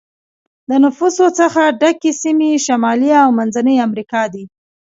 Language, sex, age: Pashto, female, 19-29